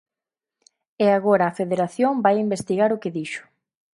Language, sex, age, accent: Galician, female, 19-29, Central (gheada); Normativo (estándar)